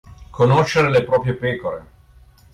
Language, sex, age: Italian, male, 50-59